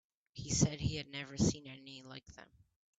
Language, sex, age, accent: English, male, under 19, Canadian English